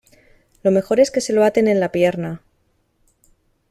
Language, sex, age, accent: Spanish, female, 30-39, España: Norte peninsular (Asturias, Castilla y León, Cantabria, País Vasco, Navarra, Aragón, La Rioja, Guadalajara, Cuenca)